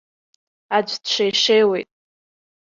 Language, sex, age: Abkhazian, male, under 19